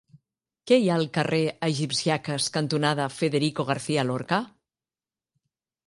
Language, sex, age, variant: Catalan, female, 50-59, Central